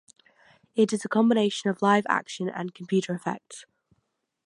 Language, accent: English, England English; Welsh English